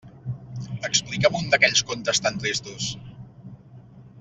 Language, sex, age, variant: Catalan, male, 30-39, Central